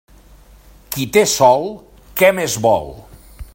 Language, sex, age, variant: Catalan, male, 60-69, Central